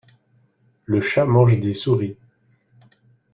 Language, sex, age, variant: French, male, 50-59, Français de métropole